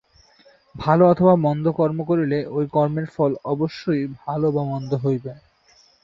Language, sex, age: Bengali, male, 19-29